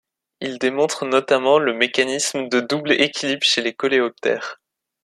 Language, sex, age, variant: French, male, under 19, Français de métropole